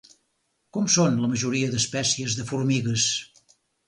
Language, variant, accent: Catalan, Central, central; Empordanès